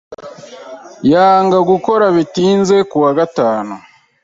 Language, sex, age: Kinyarwanda, male, 19-29